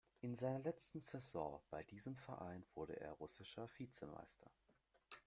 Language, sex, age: German, male, under 19